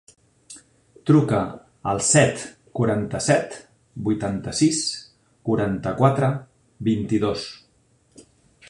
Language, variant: Catalan, Central